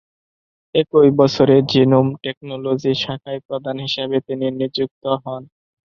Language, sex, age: Bengali, male, 19-29